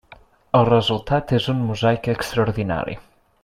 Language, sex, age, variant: Catalan, male, 19-29, Central